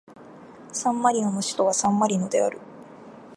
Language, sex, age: Japanese, female, 19-29